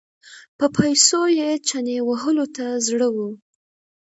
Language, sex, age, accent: Pashto, female, under 19, کندهاری لهجه